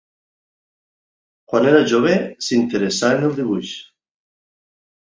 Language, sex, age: Catalan, male, 50-59